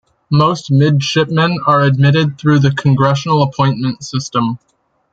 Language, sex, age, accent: English, male, 19-29, Canadian English